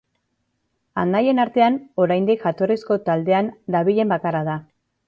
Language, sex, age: Basque, female, 30-39